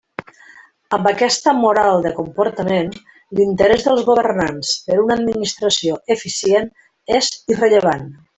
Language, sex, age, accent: Catalan, female, 50-59, valencià